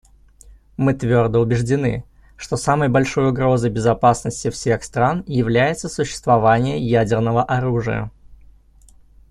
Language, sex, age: Russian, male, 30-39